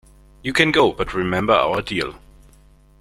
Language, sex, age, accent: English, male, 30-39, United States English